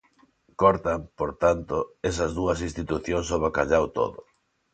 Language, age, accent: Galician, 40-49, Neofalante